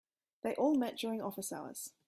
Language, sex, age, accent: English, female, 19-29, Australian English